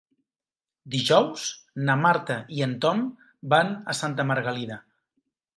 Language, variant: Catalan, Nord-Occidental